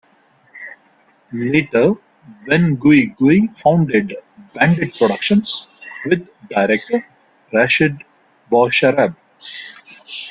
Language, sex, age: English, male, 50-59